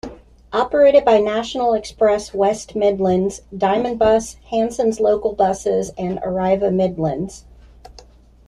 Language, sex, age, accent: English, female, 40-49, United States English